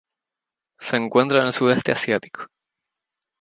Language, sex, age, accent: Spanish, male, 19-29, España: Islas Canarias